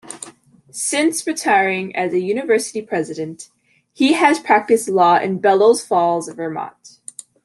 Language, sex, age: English, female, under 19